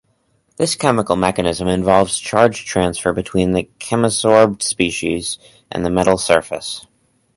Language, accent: English, United States English